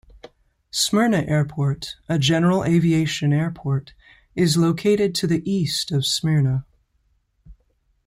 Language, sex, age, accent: English, female, 30-39, United States English